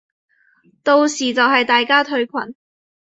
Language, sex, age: Cantonese, female, 19-29